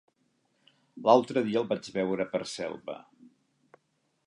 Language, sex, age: Catalan, male, 50-59